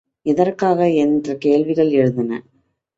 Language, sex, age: Tamil, female, 30-39